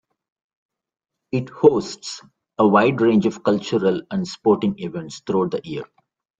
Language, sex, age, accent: English, male, 40-49, India and South Asia (India, Pakistan, Sri Lanka)